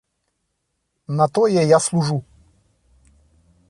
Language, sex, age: Belarusian, male, 40-49